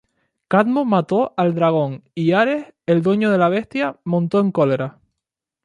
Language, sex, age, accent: Spanish, male, 19-29, España: Islas Canarias